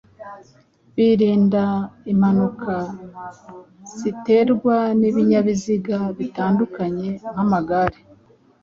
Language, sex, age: Kinyarwanda, female, 40-49